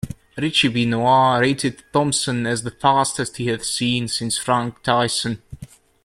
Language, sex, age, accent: English, male, 19-29, Scottish English